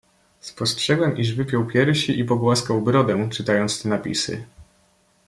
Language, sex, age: Polish, male, 19-29